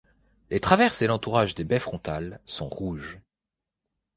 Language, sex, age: French, male, 19-29